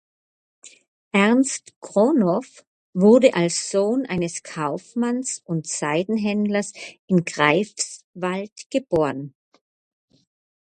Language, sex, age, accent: German, female, 60-69, Österreichisches Deutsch